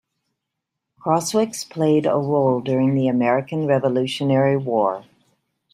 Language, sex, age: English, female, 60-69